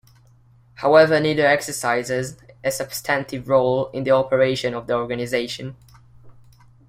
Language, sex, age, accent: English, male, under 19, England English